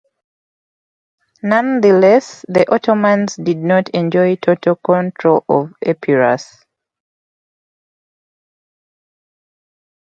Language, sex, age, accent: English, female, 19-29, England English